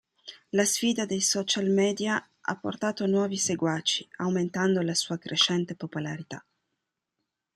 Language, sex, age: Italian, female, 30-39